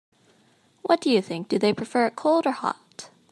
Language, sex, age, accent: English, female, 19-29, United States English